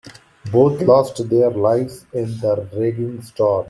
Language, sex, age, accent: English, male, 40-49, India and South Asia (India, Pakistan, Sri Lanka)